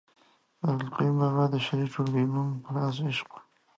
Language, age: Pashto, 19-29